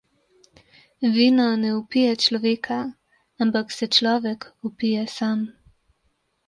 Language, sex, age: Slovenian, female, 19-29